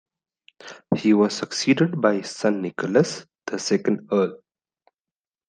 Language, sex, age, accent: English, male, 19-29, India and South Asia (India, Pakistan, Sri Lanka)